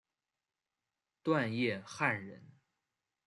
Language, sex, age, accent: Chinese, male, 19-29, 出生地：河南省